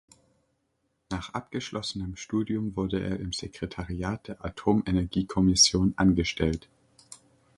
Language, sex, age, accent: German, male, under 19, Deutschland Deutsch